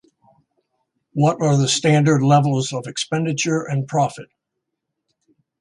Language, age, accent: English, 60-69, United States English